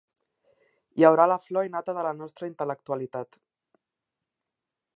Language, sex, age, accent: Catalan, male, 19-29, Barcelona